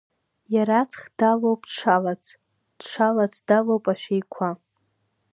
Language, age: Abkhazian, under 19